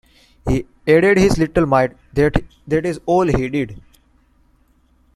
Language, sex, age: English, male, 19-29